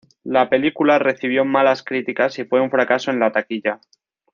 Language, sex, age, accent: Spanish, male, 19-29, España: Norte peninsular (Asturias, Castilla y León, Cantabria, País Vasco, Navarra, Aragón, La Rioja, Guadalajara, Cuenca)